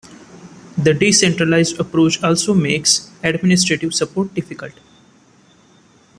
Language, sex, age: English, male, 19-29